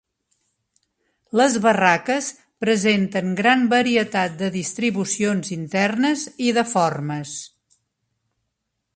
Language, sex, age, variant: Catalan, female, 60-69, Central